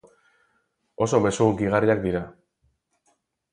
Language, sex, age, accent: Basque, male, 40-49, Mendebalekoa (Araba, Bizkaia, Gipuzkoako mendebaleko herri batzuk)